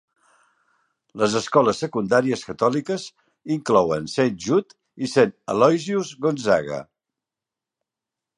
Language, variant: Catalan, Central